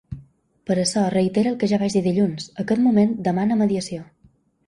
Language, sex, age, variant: Catalan, female, 19-29, Balear